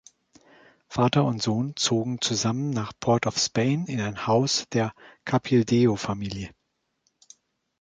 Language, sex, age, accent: German, male, 40-49, Deutschland Deutsch